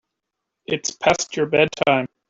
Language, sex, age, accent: English, male, 30-39, Canadian English